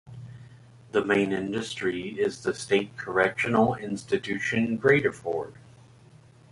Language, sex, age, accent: English, male, 40-49, United States English